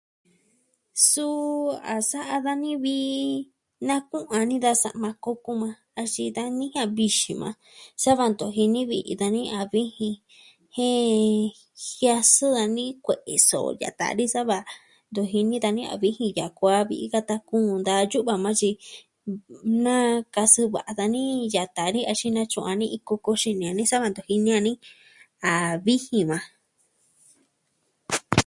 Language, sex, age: Southwestern Tlaxiaco Mixtec, female, 19-29